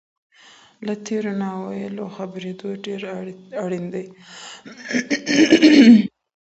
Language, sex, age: Pashto, female, 19-29